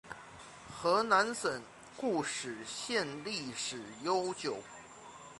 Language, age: Chinese, 30-39